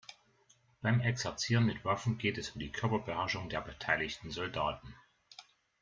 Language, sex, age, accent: German, male, 40-49, Deutschland Deutsch